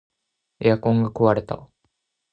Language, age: Japanese, 19-29